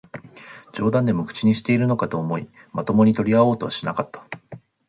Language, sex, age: Japanese, male, 19-29